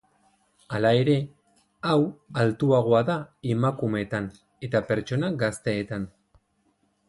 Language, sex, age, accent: Basque, male, 30-39, Erdialdekoa edo Nafarra (Gipuzkoa, Nafarroa)